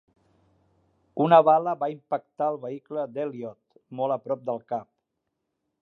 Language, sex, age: Catalan, male, 60-69